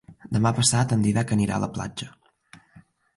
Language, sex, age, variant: Catalan, male, 19-29, Balear